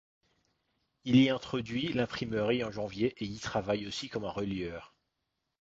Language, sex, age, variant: French, male, 19-29, Français de métropole